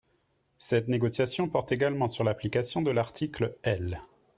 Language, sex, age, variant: French, male, 40-49, Français de métropole